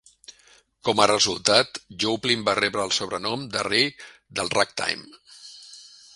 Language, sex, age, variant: Catalan, male, 50-59, Central